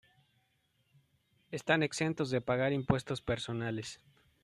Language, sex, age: Spanish, male, 30-39